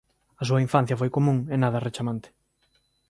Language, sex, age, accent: Galician, male, 30-39, Normativo (estándar)